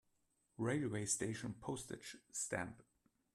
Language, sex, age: English, male, 50-59